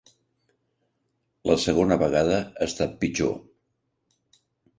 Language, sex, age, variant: Catalan, male, 70-79, Central